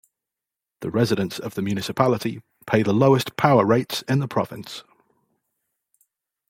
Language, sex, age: English, male, 40-49